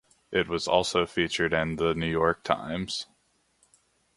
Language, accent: English, United States English